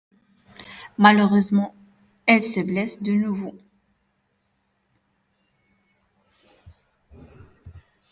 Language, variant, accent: French, Français du nord de l'Afrique, Français du Maroc